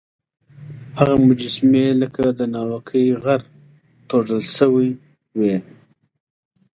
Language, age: Pashto, 40-49